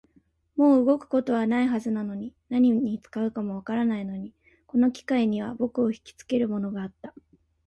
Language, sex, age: Japanese, female, 19-29